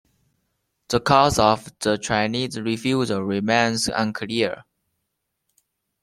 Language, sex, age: English, male, 19-29